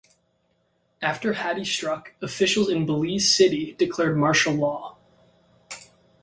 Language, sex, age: English, male, 19-29